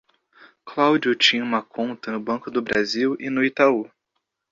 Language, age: Portuguese, 19-29